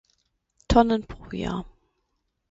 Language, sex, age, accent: German, female, 19-29, Deutschland Deutsch